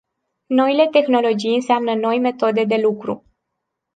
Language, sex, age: Romanian, female, 19-29